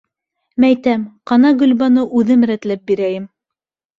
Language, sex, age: Bashkir, female, 19-29